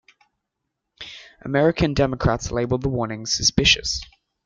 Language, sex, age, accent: English, male, under 19, Australian English